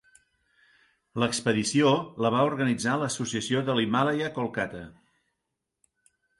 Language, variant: Catalan, Central